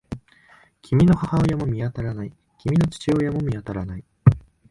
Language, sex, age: Japanese, male, 19-29